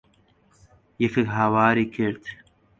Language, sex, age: Central Kurdish, male, 19-29